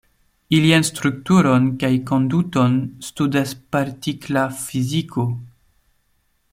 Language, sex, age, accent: Esperanto, male, 19-29, Internacia